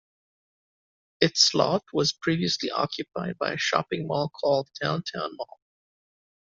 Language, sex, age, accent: English, male, 30-39, United States English